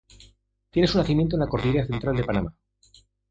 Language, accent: Spanish, España: Centro-Sur peninsular (Madrid, Toledo, Castilla-La Mancha)